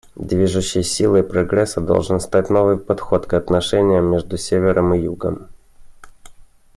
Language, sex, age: Russian, male, 19-29